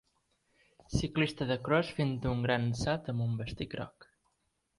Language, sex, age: Catalan, male, 19-29